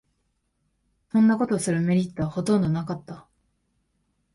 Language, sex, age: Japanese, female, 19-29